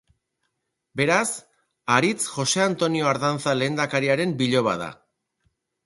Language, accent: Basque, Erdialdekoa edo Nafarra (Gipuzkoa, Nafarroa)